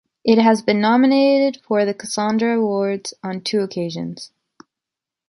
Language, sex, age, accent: English, female, 19-29, Canadian English